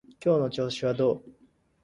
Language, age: Japanese, under 19